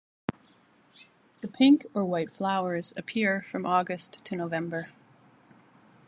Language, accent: English, Canadian English